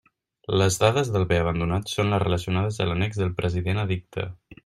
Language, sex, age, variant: Catalan, male, 19-29, Central